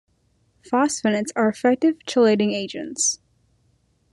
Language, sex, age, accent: English, female, under 19, United States English